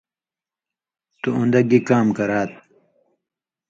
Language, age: Indus Kohistani, 30-39